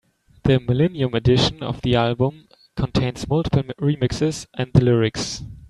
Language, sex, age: English, male, 19-29